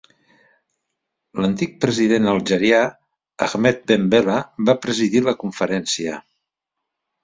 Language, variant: Catalan, Central